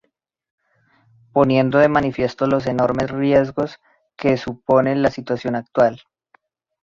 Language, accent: Spanish, Andino-Pacífico: Colombia, Perú, Ecuador, oeste de Bolivia y Venezuela andina